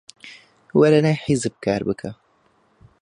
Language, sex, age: Central Kurdish, male, under 19